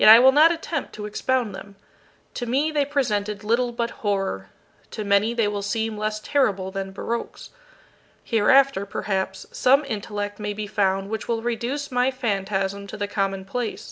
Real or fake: real